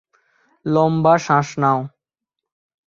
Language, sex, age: Bengali, male, 19-29